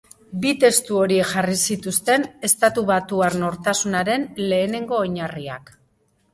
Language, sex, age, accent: Basque, female, 40-49, Mendebalekoa (Araba, Bizkaia, Gipuzkoako mendebaleko herri batzuk)